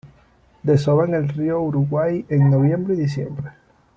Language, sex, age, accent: Spanish, male, 30-39, Caribe: Cuba, Venezuela, Puerto Rico, República Dominicana, Panamá, Colombia caribeña, México caribeño, Costa del golfo de México